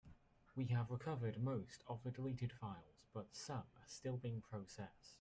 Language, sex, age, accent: English, male, under 19, England English